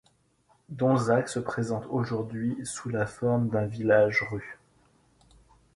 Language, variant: French, Français de métropole